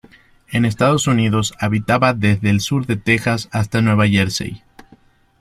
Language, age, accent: Spanish, 30-39, México